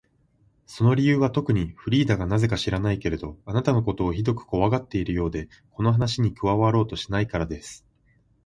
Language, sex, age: Japanese, male, 19-29